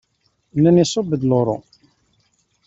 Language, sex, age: Kabyle, male, 50-59